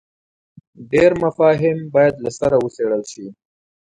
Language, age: Pashto, 19-29